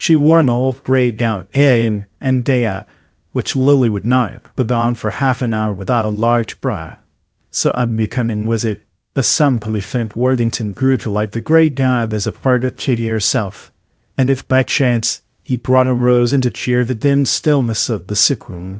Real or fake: fake